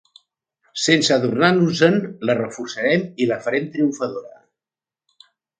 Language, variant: Catalan, Central